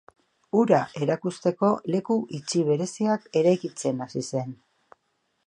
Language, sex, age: Basque, female, 50-59